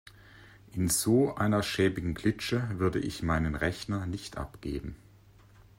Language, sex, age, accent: German, male, 50-59, Deutschland Deutsch